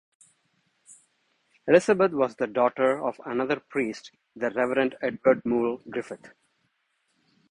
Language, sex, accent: English, male, India and South Asia (India, Pakistan, Sri Lanka)